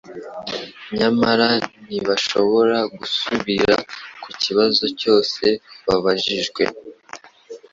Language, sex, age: Kinyarwanda, male, under 19